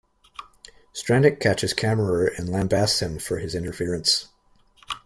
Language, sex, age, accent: English, male, 19-29, United States English